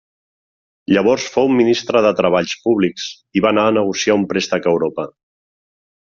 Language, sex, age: Catalan, male, 40-49